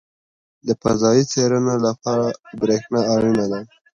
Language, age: Pashto, under 19